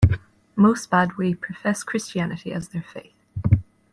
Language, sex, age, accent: English, female, 19-29, Irish English